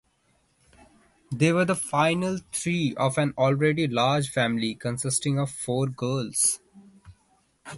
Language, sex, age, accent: English, male, 19-29, India and South Asia (India, Pakistan, Sri Lanka)